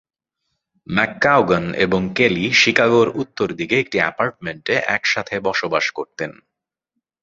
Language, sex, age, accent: Bengali, male, 30-39, চলিত